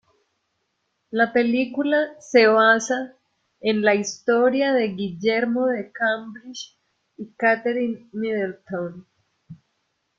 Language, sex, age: Spanish, female, 30-39